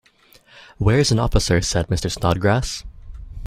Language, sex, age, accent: English, male, 19-29, Canadian English